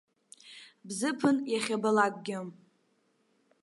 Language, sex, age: Abkhazian, female, 19-29